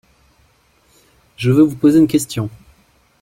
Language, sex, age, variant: French, male, 30-39, Français de métropole